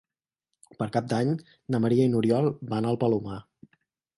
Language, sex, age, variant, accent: Catalan, male, 19-29, Central, central